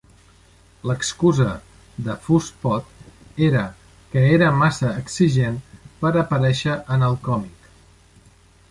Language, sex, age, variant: Catalan, male, 50-59, Central